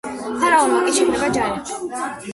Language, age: Georgian, 30-39